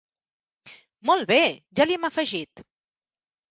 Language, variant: Catalan, Central